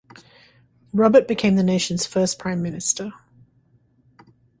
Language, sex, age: English, female, 60-69